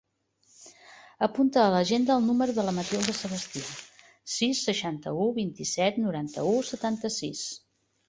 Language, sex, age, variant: Catalan, female, 60-69, Central